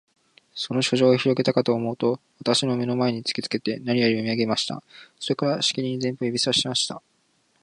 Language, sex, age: Japanese, male, 19-29